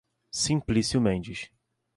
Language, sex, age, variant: Portuguese, male, 19-29, Portuguese (Brasil)